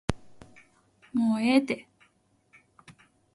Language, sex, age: Japanese, female, 19-29